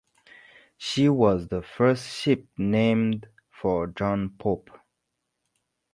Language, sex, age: English, male, 30-39